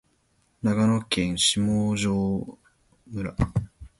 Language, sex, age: Japanese, male, 19-29